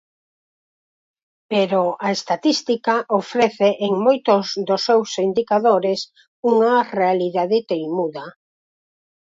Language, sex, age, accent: Galician, female, 50-59, Normativo (estándar)